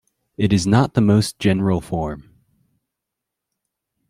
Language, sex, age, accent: English, male, 19-29, United States English